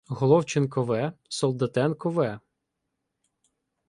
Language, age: Ukrainian, 19-29